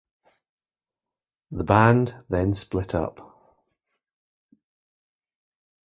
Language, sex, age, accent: English, male, 40-49, Scottish English